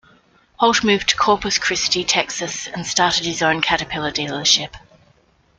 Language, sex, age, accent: English, female, 40-49, Australian English